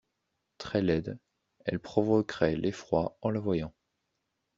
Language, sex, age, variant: French, male, 19-29, Français de métropole